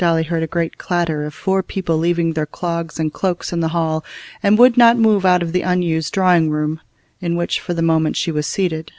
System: none